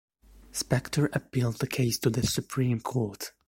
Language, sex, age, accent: English, male, 19-29, United States English